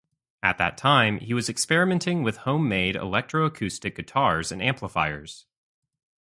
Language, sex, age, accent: English, male, 19-29, United States English